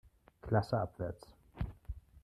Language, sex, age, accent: German, male, 30-39, Deutschland Deutsch